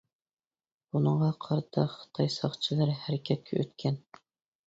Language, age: Uyghur, 30-39